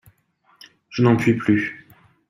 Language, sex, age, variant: French, male, 30-39, Français de métropole